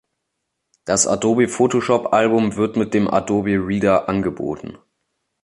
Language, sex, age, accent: German, male, under 19, Deutschland Deutsch